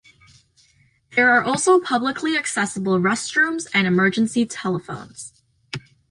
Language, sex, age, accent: English, female, under 19, United States English